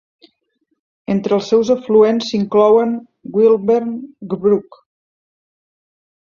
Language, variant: Catalan, Central